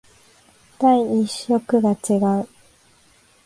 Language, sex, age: Japanese, female, 19-29